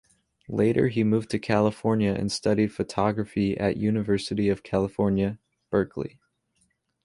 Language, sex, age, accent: English, male, under 19, United States English